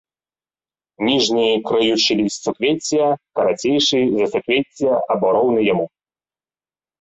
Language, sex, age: Belarusian, male, 19-29